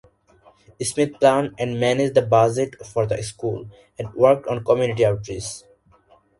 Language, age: English, 19-29